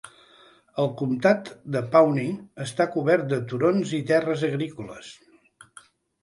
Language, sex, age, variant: Catalan, male, 60-69, Central